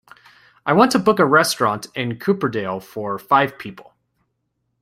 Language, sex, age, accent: English, male, 19-29, United States English